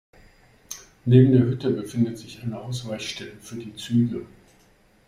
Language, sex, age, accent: German, male, 50-59, Deutschland Deutsch